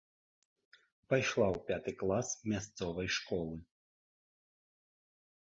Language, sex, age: Belarusian, male, 30-39